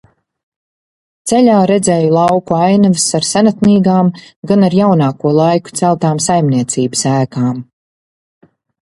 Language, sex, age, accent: Latvian, female, 40-49, bez akcenta